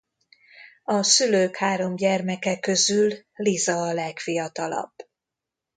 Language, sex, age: Hungarian, female, 50-59